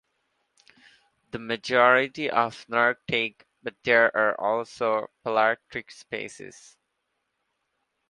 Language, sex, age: English, male, 19-29